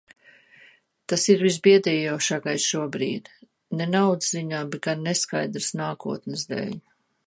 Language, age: Latvian, 60-69